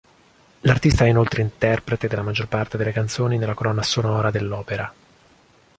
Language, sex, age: Italian, male, 19-29